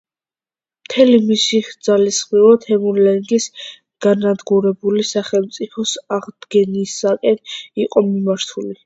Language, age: Georgian, under 19